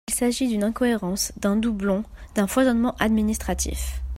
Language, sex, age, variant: French, female, 19-29, Français de métropole